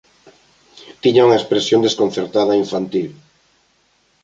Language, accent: Galician, Normativo (estándar)